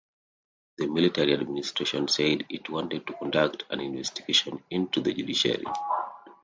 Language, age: English, 30-39